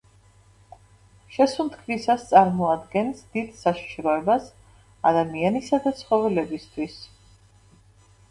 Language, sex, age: Georgian, female, 50-59